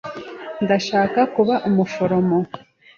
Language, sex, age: Kinyarwanda, female, 19-29